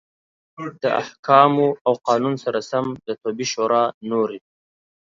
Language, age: Pashto, 19-29